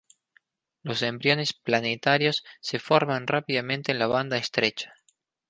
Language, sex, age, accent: Spanish, male, 19-29, Rioplatense: Argentina, Uruguay, este de Bolivia, Paraguay